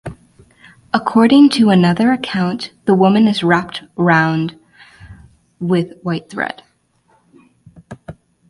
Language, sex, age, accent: English, female, 19-29, United States English